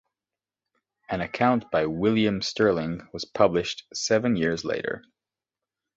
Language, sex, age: English, male, 30-39